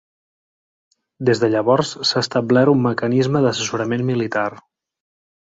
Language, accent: Catalan, Camp de Tarragona